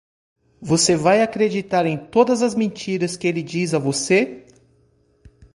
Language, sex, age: Portuguese, male, 40-49